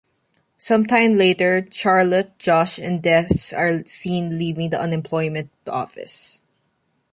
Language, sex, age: English, female, 19-29